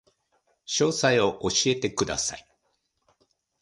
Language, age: Japanese, 50-59